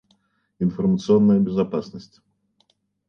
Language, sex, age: Russian, male, 40-49